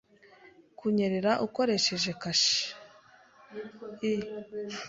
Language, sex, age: Kinyarwanda, female, 19-29